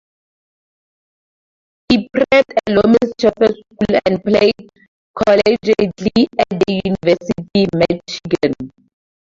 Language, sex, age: English, female, 19-29